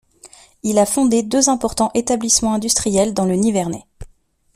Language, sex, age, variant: French, female, 19-29, Français de métropole